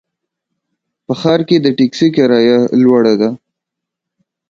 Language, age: Pashto, 19-29